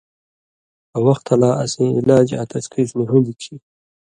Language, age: Indus Kohistani, 30-39